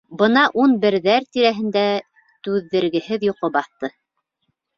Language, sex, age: Bashkir, female, 30-39